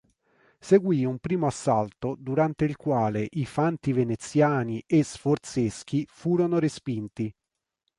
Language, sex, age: Italian, male, 40-49